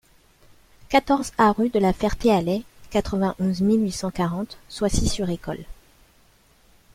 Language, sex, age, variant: French, female, 19-29, Français de métropole